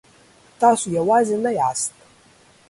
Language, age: Pashto, under 19